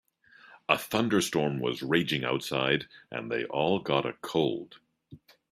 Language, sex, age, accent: English, male, 50-59, United States English